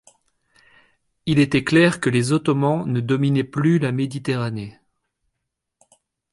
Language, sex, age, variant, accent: French, male, 30-39, Français d'Europe, Français de Belgique